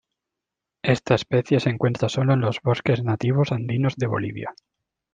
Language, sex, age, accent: Spanish, male, 30-39, España: Sur peninsular (Andalucia, Extremadura, Murcia)